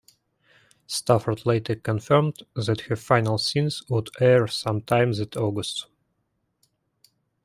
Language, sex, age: English, male, 19-29